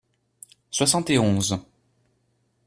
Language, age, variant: French, 19-29, Français de métropole